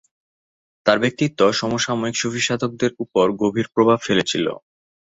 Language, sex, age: Bengali, male, 19-29